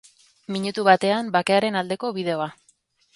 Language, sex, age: Basque, female, 30-39